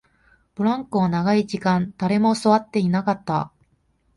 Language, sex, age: Japanese, female, 19-29